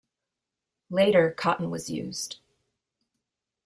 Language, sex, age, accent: English, female, 30-39, United States English